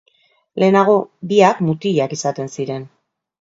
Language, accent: Basque, Mendebalekoa (Araba, Bizkaia, Gipuzkoako mendebaleko herri batzuk)